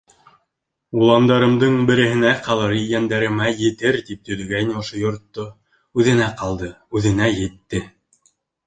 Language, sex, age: Bashkir, male, 19-29